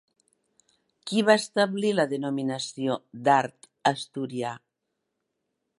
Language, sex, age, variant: Catalan, female, 60-69, Nord-Occidental